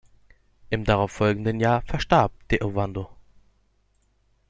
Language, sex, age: German, male, 30-39